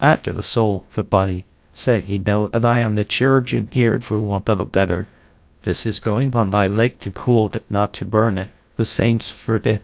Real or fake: fake